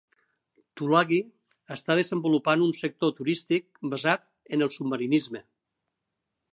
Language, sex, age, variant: Catalan, male, 60-69, Nord-Occidental